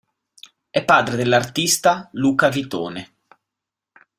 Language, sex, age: Italian, male, 19-29